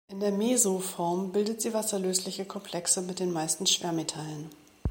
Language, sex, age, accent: German, female, 40-49, Deutschland Deutsch